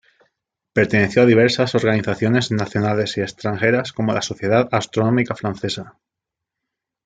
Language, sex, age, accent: Spanish, male, 30-39, España: Sur peninsular (Andalucia, Extremadura, Murcia)